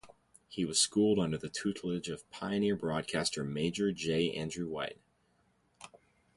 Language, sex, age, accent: English, male, 19-29, United States English